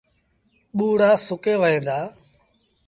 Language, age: Sindhi Bhil, 40-49